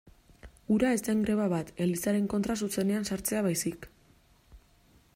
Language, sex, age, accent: Basque, female, 19-29, Mendebalekoa (Araba, Bizkaia, Gipuzkoako mendebaleko herri batzuk)